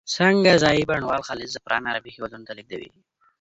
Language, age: Pashto, 19-29